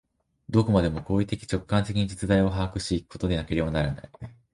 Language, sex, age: Japanese, male, under 19